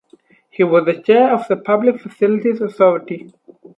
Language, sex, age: English, male, 19-29